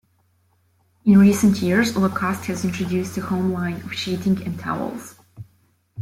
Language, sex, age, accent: English, female, 19-29, United States English